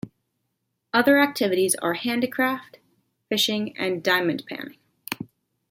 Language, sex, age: English, female, 19-29